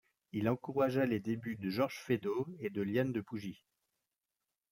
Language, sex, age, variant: French, male, 40-49, Français de métropole